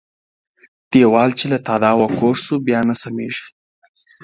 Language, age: Pashto, 19-29